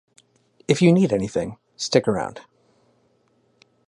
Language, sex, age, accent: English, male, 30-39, Canadian English